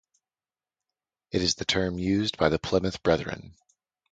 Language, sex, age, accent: English, male, 30-39, United States English